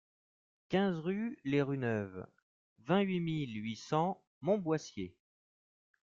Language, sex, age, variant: French, male, 30-39, Français de métropole